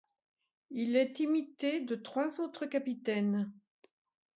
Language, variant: French, Français de métropole